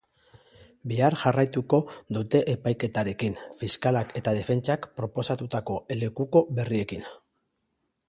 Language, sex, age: Basque, male, 40-49